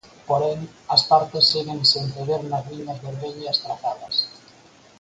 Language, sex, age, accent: Galician, male, 50-59, Normativo (estándar)